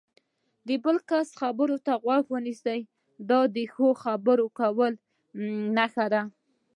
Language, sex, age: Pashto, female, 19-29